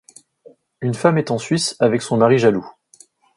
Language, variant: French, Français de métropole